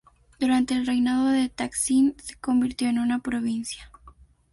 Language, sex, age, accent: Spanish, female, 19-29, México